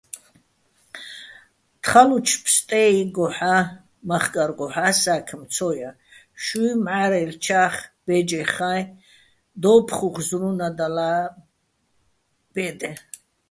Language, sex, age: Bats, female, 60-69